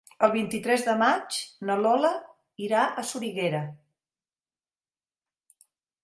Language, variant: Catalan, Central